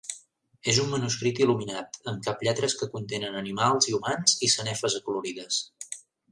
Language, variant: Catalan, Central